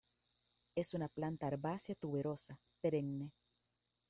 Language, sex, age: Spanish, female, 19-29